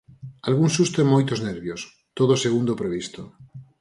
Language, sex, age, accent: Galician, male, 40-49, Normativo (estándar)